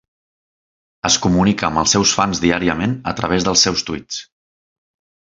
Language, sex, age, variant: Catalan, male, 19-29, Central